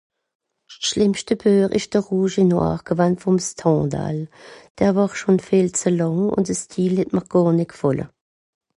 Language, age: Swiss German, 50-59